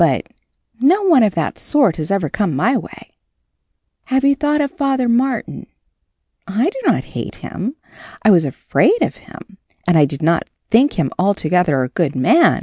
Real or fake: real